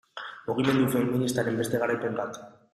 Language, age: Basque, 19-29